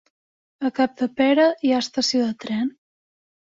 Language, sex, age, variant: Catalan, female, 19-29, Central